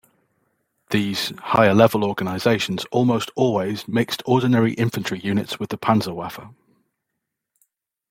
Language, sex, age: English, male, 40-49